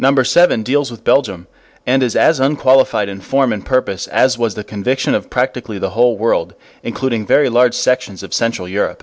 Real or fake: real